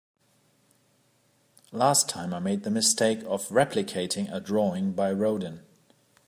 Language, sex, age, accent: English, male, 40-49, England English